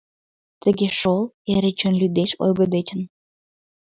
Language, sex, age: Mari, female, under 19